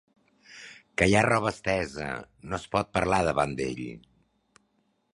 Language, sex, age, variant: Catalan, male, 40-49, Central